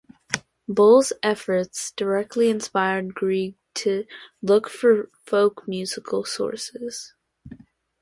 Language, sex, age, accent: English, female, under 19, United States English